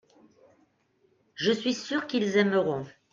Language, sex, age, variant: French, male, 30-39, Français de métropole